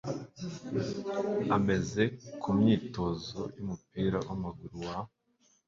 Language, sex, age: Kinyarwanda, male, 19-29